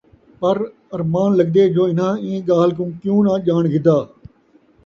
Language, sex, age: Saraiki, male, 50-59